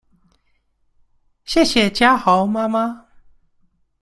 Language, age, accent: Chinese, 19-29, 出生地：桃園市